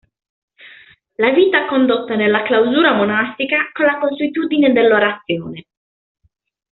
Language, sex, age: Italian, female, 19-29